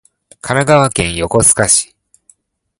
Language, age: Japanese, 19-29